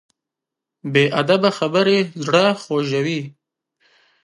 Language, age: Pashto, 19-29